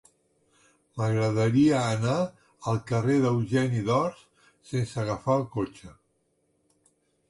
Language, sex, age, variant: Catalan, male, 60-69, Central